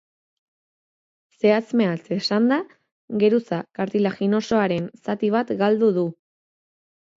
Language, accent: Basque, Erdialdekoa edo Nafarra (Gipuzkoa, Nafarroa)